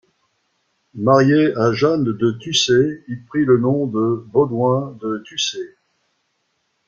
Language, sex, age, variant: French, male, 60-69, Français de métropole